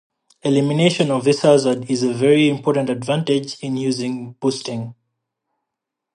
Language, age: English, 19-29